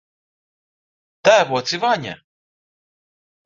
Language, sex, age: Latvian, male, 40-49